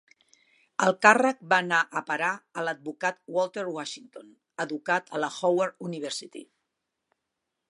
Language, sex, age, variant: Catalan, female, 60-69, Central